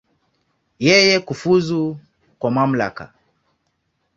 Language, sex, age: Swahili, male, 19-29